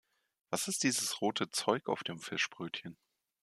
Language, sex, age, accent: German, male, 30-39, Deutschland Deutsch